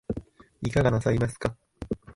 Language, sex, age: Japanese, male, 19-29